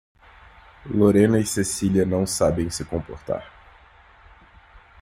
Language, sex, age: Portuguese, male, 19-29